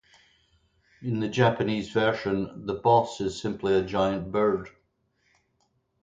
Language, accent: English, Scottish English